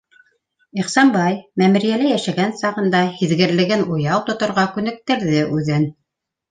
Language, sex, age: Bashkir, female, 50-59